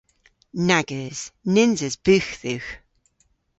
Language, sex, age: Cornish, female, 40-49